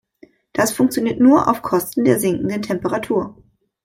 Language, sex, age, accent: German, female, 19-29, Deutschland Deutsch